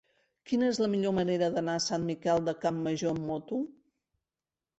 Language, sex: Catalan, female